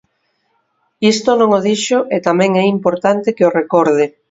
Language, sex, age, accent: Galician, female, 50-59, Oriental (común en zona oriental)